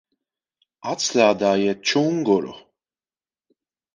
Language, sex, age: Latvian, male, 30-39